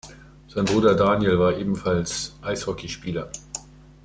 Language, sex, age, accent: German, male, 50-59, Deutschland Deutsch